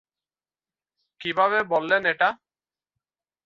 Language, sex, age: Bengali, male, 19-29